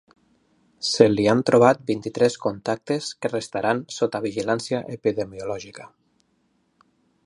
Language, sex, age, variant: Catalan, male, 40-49, Nord-Occidental